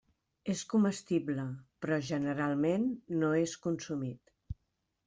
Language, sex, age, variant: Catalan, female, 50-59, Central